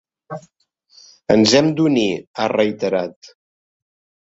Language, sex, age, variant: Catalan, male, 60-69, Central